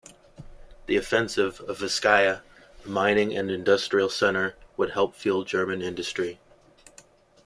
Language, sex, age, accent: English, male, 19-29, United States English